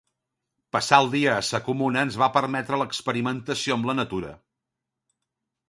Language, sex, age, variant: Catalan, male, 50-59, Central